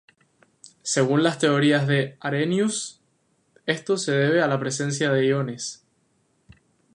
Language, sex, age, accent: Spanish, male, 19-29, España: Islas Canarias